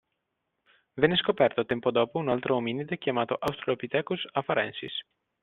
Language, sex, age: Italian, male, 19-29